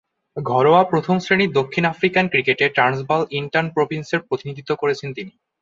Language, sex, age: Bengali, male, 19-29